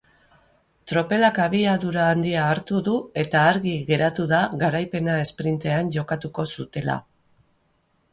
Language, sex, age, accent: Basque, female, 50-59, Mendebalekoa (Araba, Bizkaia, Gipuzkoako mendebaleko herri batzuk)